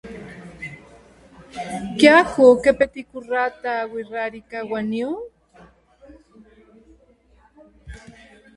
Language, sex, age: Spanish, female, 50-59